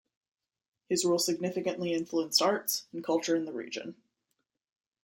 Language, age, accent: English, 19-29, United States English